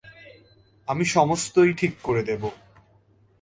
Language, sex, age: Bengali, male, 19-29